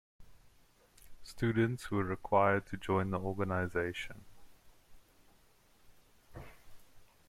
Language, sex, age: English, male, 19-29